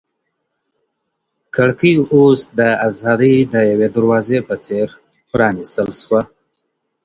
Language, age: Pashto, 30-39